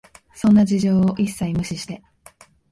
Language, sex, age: Japanese, female, 19-29